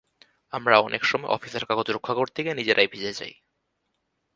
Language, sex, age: Bengali, male, 19-29